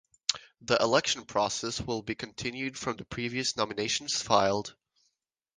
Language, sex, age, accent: English, male, 19-29, United States English